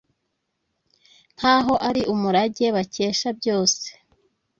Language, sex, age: Kinyarwanda, female, 19-29